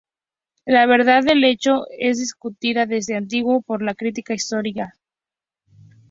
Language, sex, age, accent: Spanish, female, under 19, México